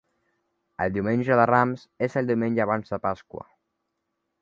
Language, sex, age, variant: Catalan, male, under 19, Central